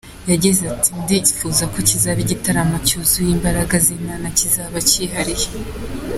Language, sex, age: Kinyarwanda, female, under 19